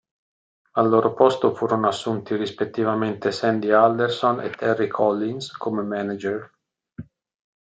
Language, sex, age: Italian, male, 50-59